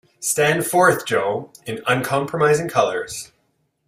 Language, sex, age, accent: English, male, 30-39, Canadian English